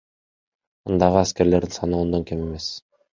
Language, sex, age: Kyrgyz, male, under 19